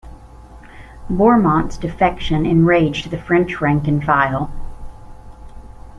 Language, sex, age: English, female, 40-49